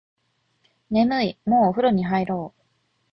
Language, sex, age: Japanese, female, 30-39